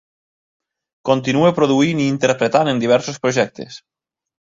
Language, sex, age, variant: Catalan, male, 30-39, Nord-Occidental